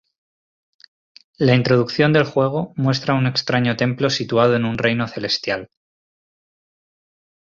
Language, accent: Spanish, España: Norte peninsular (Asturias, Castilla y León, Cantabria, País Vasco, Navarra, Aragón, La Rioja, Guadalajara, Cuenca)